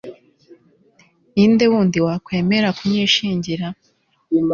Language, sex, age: Kinyarwanda, female, 19-29